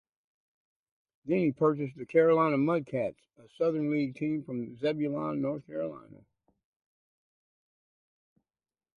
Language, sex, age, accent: English, male, 60-69, United States English